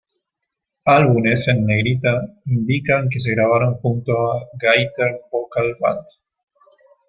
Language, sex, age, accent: Spanish, male, 30-39, Rioplatense: Argentina, Uruguay, este de Bolivia, Paraguay